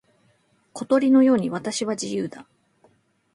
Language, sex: Japanese, female